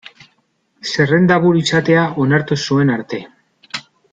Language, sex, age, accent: Basque, male, 30-39, Mendebalekoa (Araba, Bizkaia, Gipuzkoako mendebaleko herri batzuk)